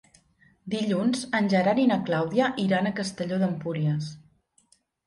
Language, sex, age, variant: Catalan, female, 50-59, Central